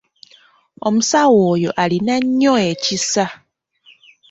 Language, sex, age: Ganda, female, 19-29